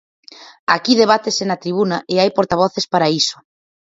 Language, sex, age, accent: Galician, female, 30-39, Atlántico (seseo e gheada)